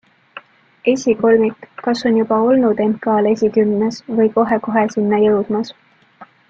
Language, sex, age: Estonian, female, 19-29